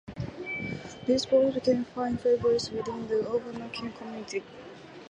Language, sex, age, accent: English, female, 19-29, Irish English